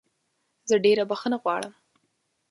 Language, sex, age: Pashto, female, 19-29